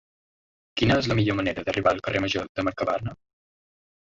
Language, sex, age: Catalan, male, under 19